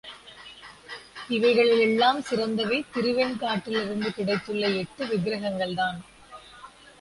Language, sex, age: Tamil, female, 19-29